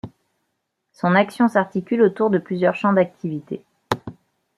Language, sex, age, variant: French, female, 30-39, Français de métropole